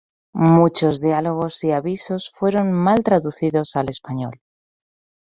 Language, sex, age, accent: Spanish, female, 30-39, España: Centro-Sur peninsular (Madrid, Toledo, Castilla-La Mancha)